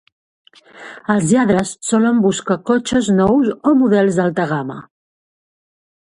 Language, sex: Catalan, female